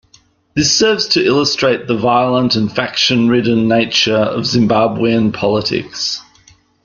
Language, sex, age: English, male, 40-49